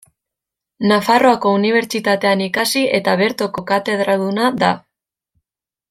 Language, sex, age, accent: Basque, female, 19-29, Mendebalekoa (Araba, Bizkaia, Gipuzkoako mendebaleko herri batzuk)